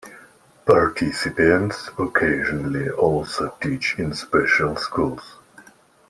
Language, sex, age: English, male, 19-29